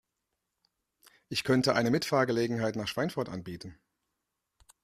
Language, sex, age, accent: German, male, 30-39, Deutschland Deutsch